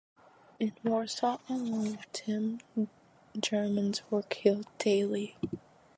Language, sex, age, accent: English, female, under 19, United States English